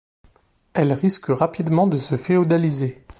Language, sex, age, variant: French, male, 30-39, Français de métropole